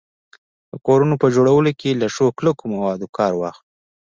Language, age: Pashto, 19-29